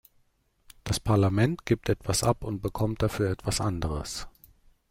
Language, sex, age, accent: German, male, 30-39, Deutschland Deutsch